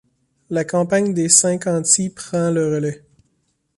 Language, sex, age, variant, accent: French, male, 30-39, Français d'Amérique du Nord, Français du Canada